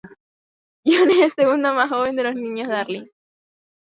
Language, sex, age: Spanish, female, 19-29